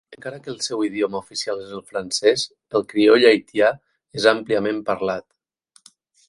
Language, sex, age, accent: Catalan, male, 30-39, valencià; valencià meridional